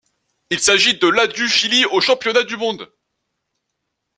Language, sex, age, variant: French, male, 19-29, Français de métropole